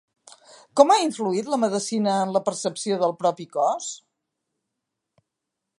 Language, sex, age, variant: Catalan, female, 50-59, Central